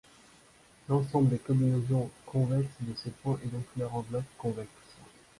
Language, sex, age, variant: French, male, 19-29, Français de métropole